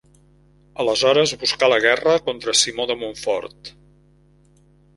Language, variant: Catalan, Central